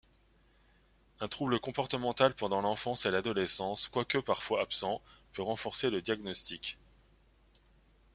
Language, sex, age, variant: French, male, 30-39, Français de métropole